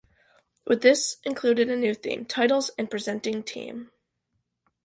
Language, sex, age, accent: English, female, under 19, United States English